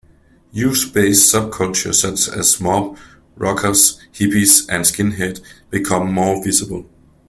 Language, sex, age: English, male, 19-29